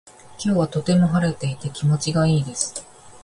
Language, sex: Japanese, female